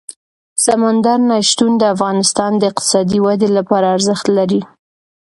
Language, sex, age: Pashto, female, 19-29